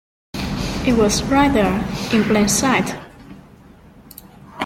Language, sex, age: English, female, 19-29